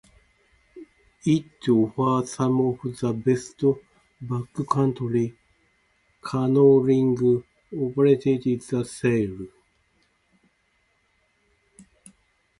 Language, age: English, 60-69